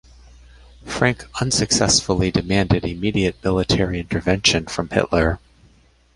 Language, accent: English, United States English